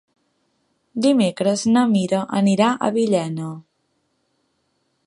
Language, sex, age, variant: Catalan, female, 19-29, Central